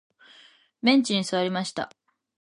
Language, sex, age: Japanese, female, under 19